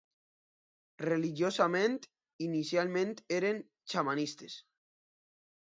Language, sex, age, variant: Catalan, male, under 19, Alacantí